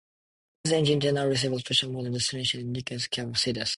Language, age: English, 19-29